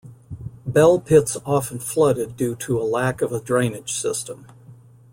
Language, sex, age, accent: English, male, 60-69, United States English